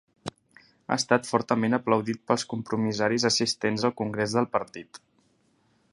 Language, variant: Catalan, Central